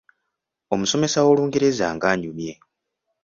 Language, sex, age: Ganda, male, 19-29